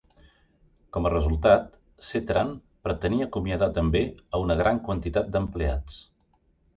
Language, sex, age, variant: Catalan, male, 50-59, Central